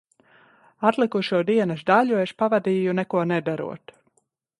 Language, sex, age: Latvian, female, 30-39